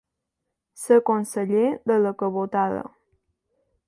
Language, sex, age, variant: Catalan, female, under 19, Balear